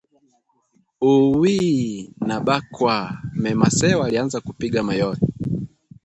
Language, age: Swahili, 19-29